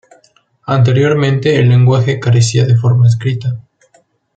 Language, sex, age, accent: Spanish, male, under 19, México